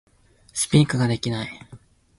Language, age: Japanese, 19-29